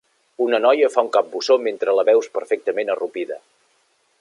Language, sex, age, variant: Catalan, male, 40-49, Central